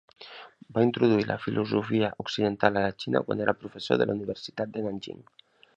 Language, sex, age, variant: Catalan, male, 40-49, Central